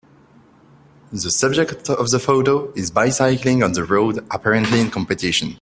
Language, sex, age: English, male, 19-29